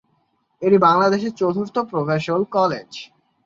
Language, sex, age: Bengali, male, 19-29